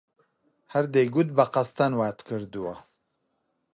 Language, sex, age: Central Kurdish, male, 30-39